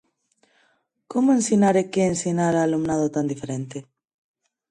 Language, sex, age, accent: Galician, female, 19-29, Normativo (estándar)